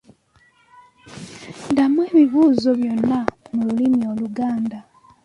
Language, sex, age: Ganda, female, 19-29